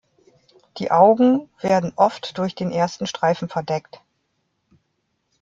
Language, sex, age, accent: German, female, 40-49, Deutschland Deutsch